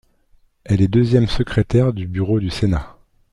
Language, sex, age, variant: French, male, 40-49, Français de métropole